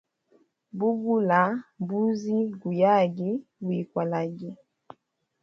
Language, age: Hemba, 30-39